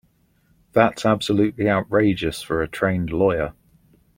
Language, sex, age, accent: English, male, 30-39, England English